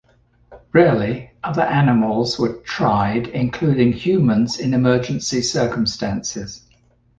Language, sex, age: English, male, 60-69